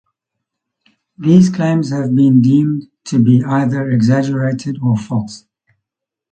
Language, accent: English, Southern African (South Africa, Zimbabwe, Namibia)